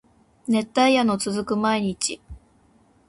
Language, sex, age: Japanese, female, 19-29